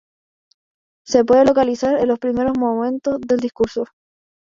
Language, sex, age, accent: Spanish, male, 19-29, España: Islas Canarias